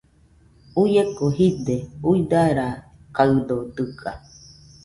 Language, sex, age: Nüpode Huitoto, female, 40-49